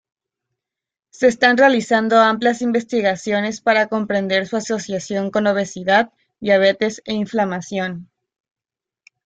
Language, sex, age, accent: Spanish, female, 19-29, México